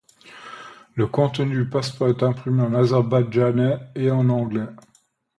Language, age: French, 50-59